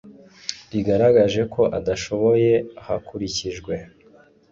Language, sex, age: Kinyarwanda, male, 19-29